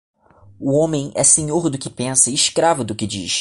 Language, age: Portuguese, under 19